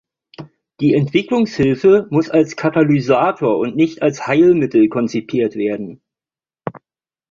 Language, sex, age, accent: German, male, 50-59, Deutschland Deutsch